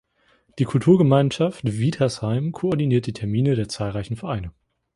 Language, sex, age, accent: German, male, 19-29, Deutschland Deutsch